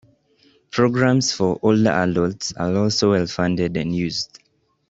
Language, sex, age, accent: English, male, 19-29, United States English